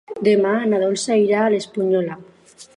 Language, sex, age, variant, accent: Catalan, female, under 19, Alacantí, valencià